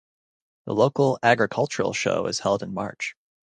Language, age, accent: English, 19-29, United States English